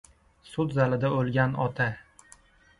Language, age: Uzbek, 19-29